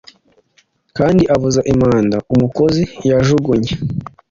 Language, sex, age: Kinyarwanda, male, 19-29